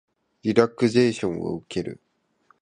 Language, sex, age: Japanese, male, 30-39